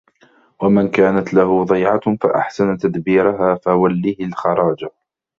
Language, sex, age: Arabic, male, 30-39